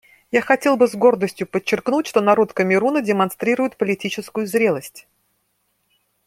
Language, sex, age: Russian, female, 50-59